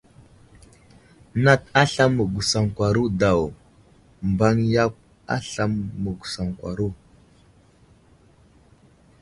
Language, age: Wuzlam, 19-29